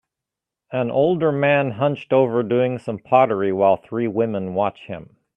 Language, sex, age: English, male, 50-59